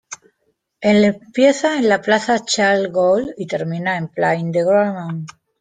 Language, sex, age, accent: Spanish, female, 40-49, España: Sur peninsular (Andalucia, Extremadura, Murcia)